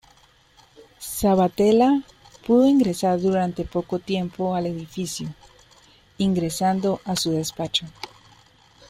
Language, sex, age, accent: Spanish, female, 19-29, Andino-Pacífico: Colombia, Perú, Ecuador, oeste de Bolivia y Venezuela andina